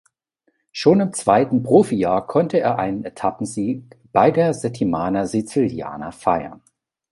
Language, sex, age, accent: German, male, 40-49, Deutschland Deutsch